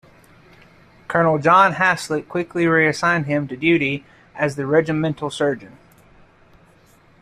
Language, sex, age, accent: English, male, 30-39, United States English